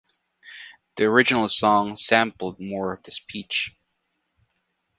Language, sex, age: English, male, 19-29